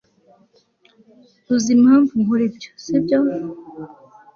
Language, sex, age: Kinyarwanda, female, 19-29